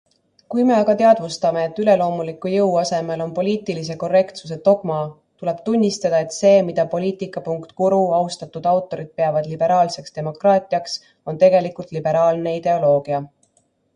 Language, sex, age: Estonian, female, 30-39